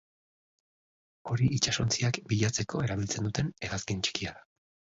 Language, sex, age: Basque, male, 40-49